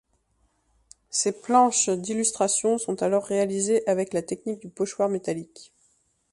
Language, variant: French, Français de métropole